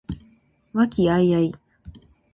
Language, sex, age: Japanese, female, 19-29